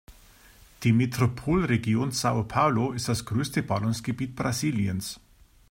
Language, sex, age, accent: German, male, 50-59, Deutschland Deutsch